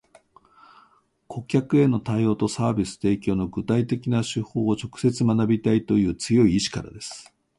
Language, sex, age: Japanese, male, 60-69